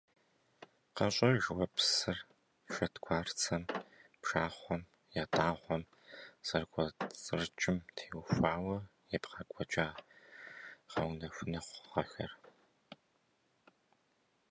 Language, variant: Kabardian, Адыгэбзэ (Къэбэрдей, Кирил, псоми зэдай)